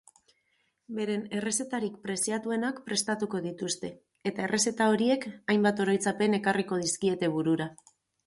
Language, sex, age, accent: Basque, female, 30-39, Mendebalekoa (Araba, Bizkaia, Gipuzkoako mendebaleko herri batzuk)